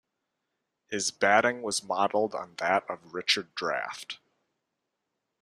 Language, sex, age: English, male, 19-29